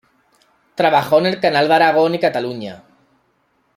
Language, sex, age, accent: Spanish, male, 30-39, España: Sur peninsular (Andalucia, Extremadura, Murcia)